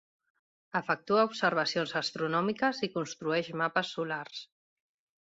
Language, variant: Catalan, Central